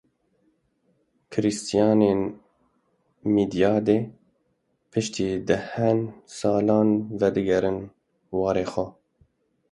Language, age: Kurdish, 30-39